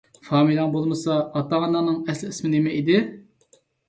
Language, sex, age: Uyghur, male, 30-39